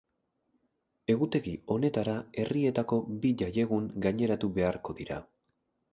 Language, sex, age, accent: Basque, male, 19-29, Erdialdekoa edo Nafarra (Gipuzkoa, Nafarroa)